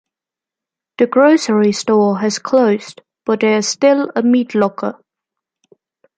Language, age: English, 19-29